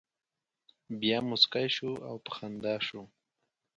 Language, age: Pashto, 19-29